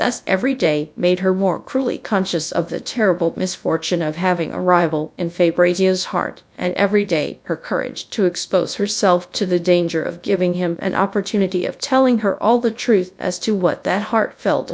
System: TTS, GradTTS